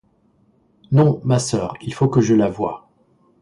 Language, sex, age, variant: French, male, 50-59, Français de métropole